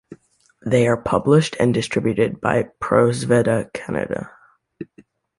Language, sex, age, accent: English, male, under 19, United States English